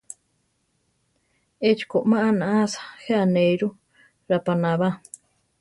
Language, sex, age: Central Tarahumara, female, 30-39